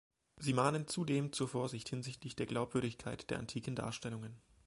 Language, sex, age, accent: German, male, 30-39, Deutschland Deutsch